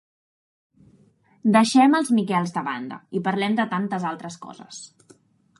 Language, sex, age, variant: Catalan, female, 19-29, Central